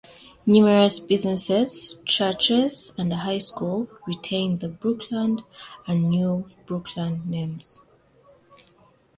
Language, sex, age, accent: English, female, 30-39, United States English